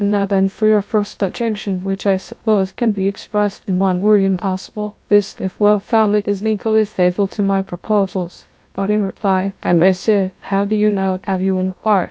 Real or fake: fake